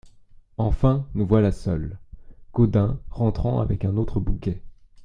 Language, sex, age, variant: French, male, 30-39, Français de métropole